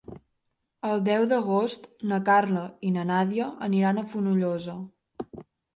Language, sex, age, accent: Catalan, female, under 19, central; nord-occidental